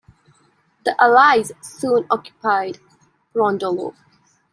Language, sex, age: English, female, 19-29